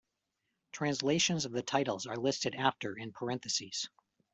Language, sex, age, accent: English, male, 40-49, United States English